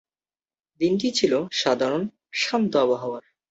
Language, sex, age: Bengali, male, under 19